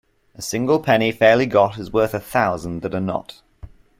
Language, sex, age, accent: English, male, 19-29, England English